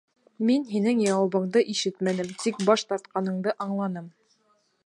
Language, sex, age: Bashkir, female, 19-29